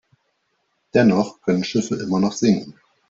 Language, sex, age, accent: German, male, 40-49, Deutschland Deutsch